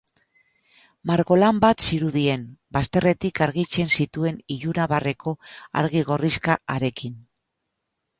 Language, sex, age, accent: Basque, female, 50-59, Mendebalekoa (Araba, Bizkaia, Gipuzkoako mendebaleko herri batzuk)